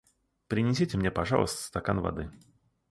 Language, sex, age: Russian, male, 30-39